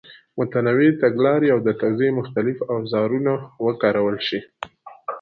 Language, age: Pashto, 19-29